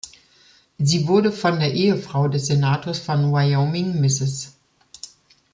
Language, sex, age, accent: German, female, 50-59, Deutschland Deutsch